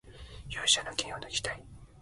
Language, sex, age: Japanese, male, 19-29